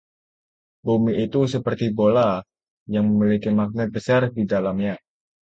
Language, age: Indonesian, 19-29